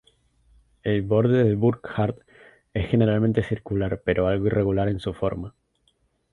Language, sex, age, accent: Spanish, male, 19-29, España: Islas Canarias